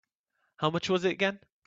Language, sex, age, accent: English, male, 19-29, England English